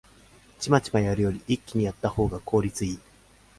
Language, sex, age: Japanese, male, 19-29